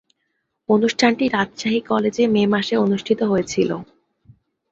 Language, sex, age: Bengali, female, 19-29